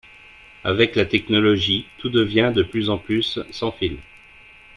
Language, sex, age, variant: French, male, 40-49, Français de métropole